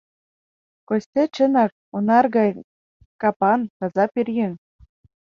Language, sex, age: Mari, female, 19-29